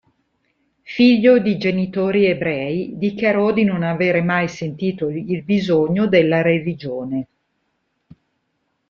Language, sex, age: Italian, female, 40-49